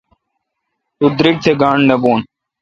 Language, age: Kalkoti, 19-29